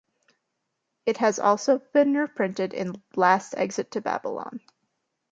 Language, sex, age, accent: English, female, 19-29, United States English